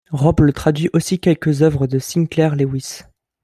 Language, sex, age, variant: French, male, 19-29, Français de métropole